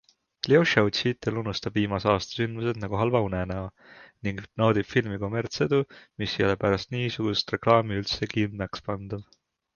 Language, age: Estonian, 19-29